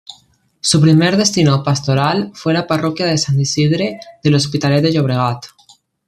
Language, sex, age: Spanish, female, 19-29